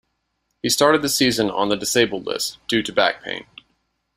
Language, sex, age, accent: English, male, 30-39, United States English